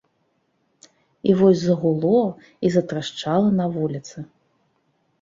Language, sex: Belarusian, female